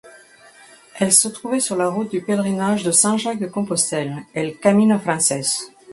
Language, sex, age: French, female, 50-59